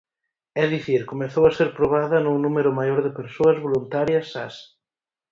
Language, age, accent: Galician, 19-29, Oriental (común en zona oriental)